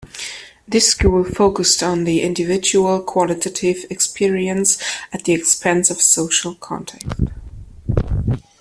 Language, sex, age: English, female, 40-49